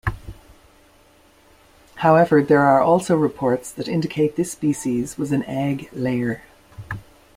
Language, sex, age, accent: English, female, 50-59, Irish English